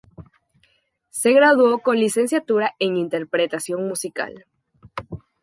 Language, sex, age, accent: Spanish, female, 19-29, Andino-Pacífico: Colombia, Perú, Ecuador, oeste de Bolivia y Venezuela andina